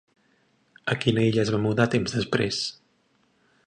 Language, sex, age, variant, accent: Catalan, male, 19-29, Central, central